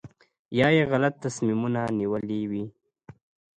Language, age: Pashto, 19-29